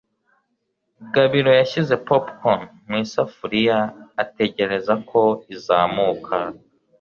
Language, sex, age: Kinyarwanda, male, 19-29